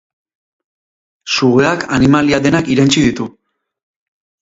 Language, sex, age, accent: Basque, male, 30-39, Erdialdekoa edo Nafarra (Gipuzkoa, Nafarroa)